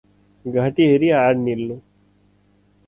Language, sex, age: Nepali, male, 30-39